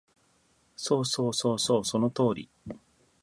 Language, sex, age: Japanese, male, 40-49